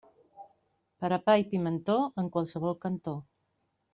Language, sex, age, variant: Catalan, female, 30-39, Central